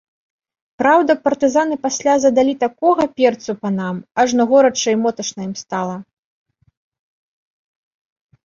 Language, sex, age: Belarusian, female, 19-29